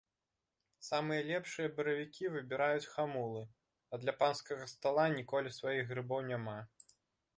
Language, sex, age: Belarusian, male, 19-29